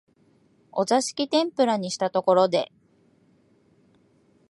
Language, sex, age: Japanese, female, 40-49